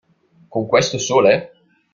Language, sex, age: Italian, male, 19-29